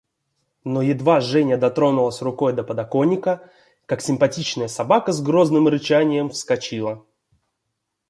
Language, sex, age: Russian, male, 19-29